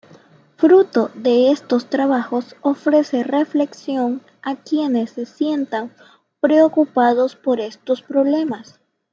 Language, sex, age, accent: Spanish, female, under 19, Andino-Pacífico: Colombia, Perú, Ecuador, oeste de Bolivia y Venezuela andina